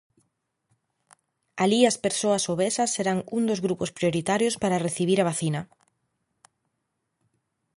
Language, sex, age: Galician, female, 30-39